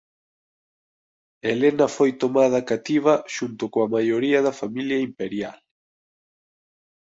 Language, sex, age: Galician, male, 30-39